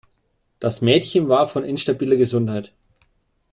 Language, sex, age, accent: German, male, 30-39, Deutschland Deutsch